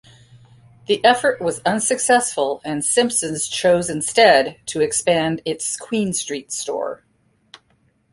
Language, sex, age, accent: English, female, 60-69, United States English